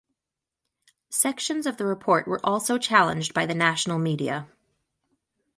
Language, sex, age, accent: English, female, 30-39, United States English